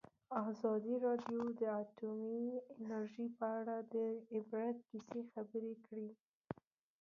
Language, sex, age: Pashto, female, under 19